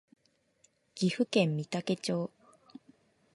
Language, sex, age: Japanese, female, 19-29